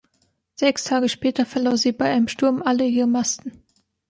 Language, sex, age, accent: German, female, 19-29, Deutschland Deutsch